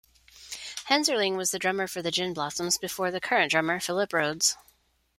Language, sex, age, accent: English, female, 40-49, United States English